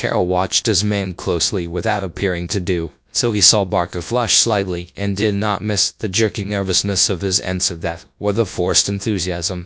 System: TTS, GradTTS